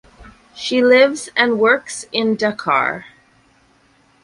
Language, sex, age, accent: English, female, 30-39, Canadian English